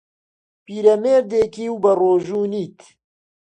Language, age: Central Kurdish, 30-39